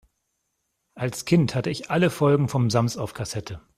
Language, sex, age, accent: German, male, 40-49, Deutschland Deutsch